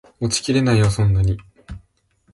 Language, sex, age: Japanese, male, under 19